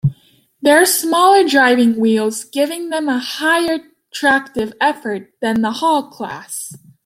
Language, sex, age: English, female, under 19